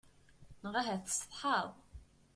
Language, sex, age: Kabyle, female, 19-29